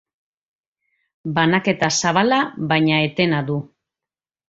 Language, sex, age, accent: Basque, female, 40-49, Mendebalekoa (Araba, Bizkaia, Gipuzkoako mendebaleko herri batzuk)